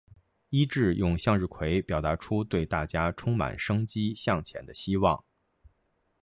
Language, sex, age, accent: Chinese, male, 40-49, 出生地：北京市